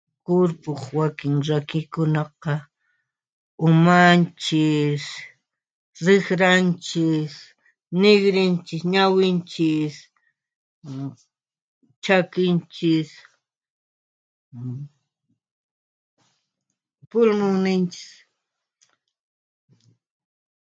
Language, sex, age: Puno Quechua, female, 60-69